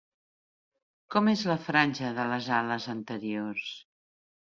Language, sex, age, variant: Catalan, female, 60-69, Central